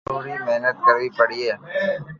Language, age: Loarki, 30-39